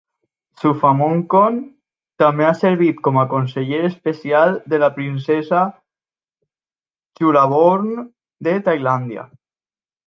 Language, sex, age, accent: Catalan, male, 19-29, valencià